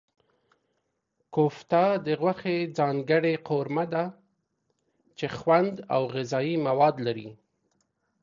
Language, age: Pashto, 30-39